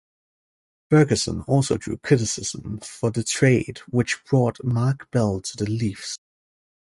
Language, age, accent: English, 19-29, United States English